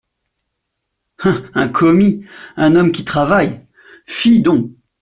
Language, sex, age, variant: French, male, 40-49, Français de métropole